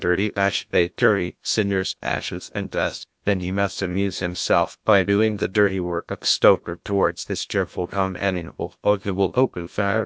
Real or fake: fake